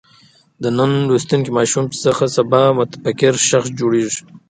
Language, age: Pashto, 19-29